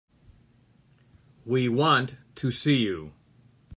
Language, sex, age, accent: English, male, 60-69, United States English